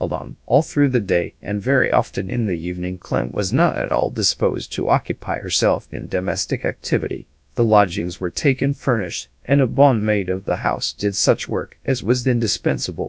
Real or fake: fake